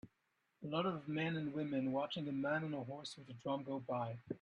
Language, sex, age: English, male, 40-49